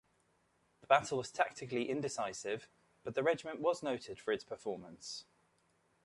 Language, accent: English, England English